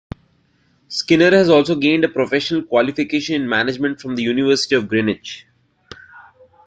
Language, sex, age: English, male, 19-29